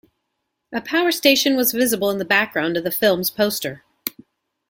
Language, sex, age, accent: English, female, 40-49, United States English